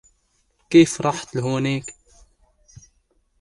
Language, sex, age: Arabic, male, 19-29